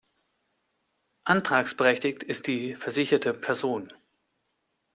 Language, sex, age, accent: German, male, 50-59, Deutschland Deutsch